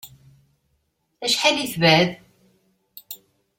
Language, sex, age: Kabyle, female, 40-49